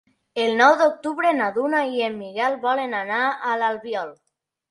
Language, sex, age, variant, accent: Catalan, male, under 19, Nord-Occidental, Tortosí